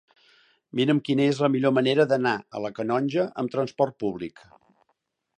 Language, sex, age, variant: Catalan, male, 60-69, Central